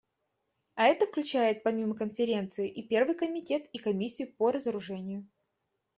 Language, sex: Russian, female